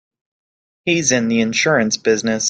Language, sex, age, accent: English, male, 19-29, United States English